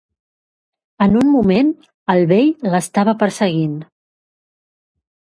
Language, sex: Catalan, female